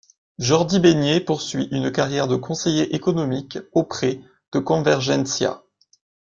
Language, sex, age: French, male, 19-29